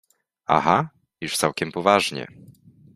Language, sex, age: Polish, male, 19-29